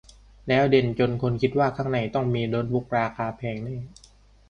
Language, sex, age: Thai, male, 19-29